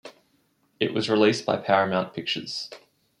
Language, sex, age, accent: English, male, 19-29, Australian English